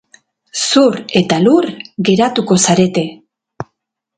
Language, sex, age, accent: Basque, female, 50-59, Mendebalekoa (Araba, Bizkaia, Gipuzkoako mendebaleko herri batzuk)